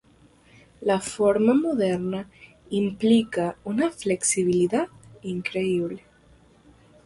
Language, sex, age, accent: Spanish, female, under 19, Caribe: Cuba, Venezuela, Puerto Rico, República Dominicana, Panamá, Colombia caribeña, México caribeño, Costa del golfo de México